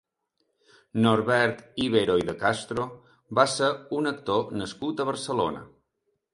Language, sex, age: Catalan, male, 40-49